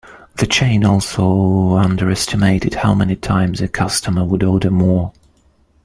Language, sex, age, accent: English, male, 30-39, England English